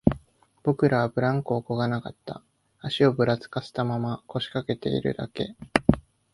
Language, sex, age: Japanese, male, 19-29